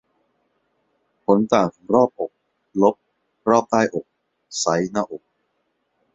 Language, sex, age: Thai, male, 30-39